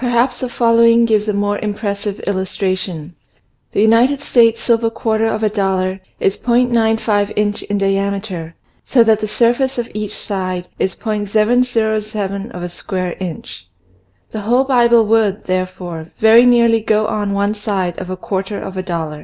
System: none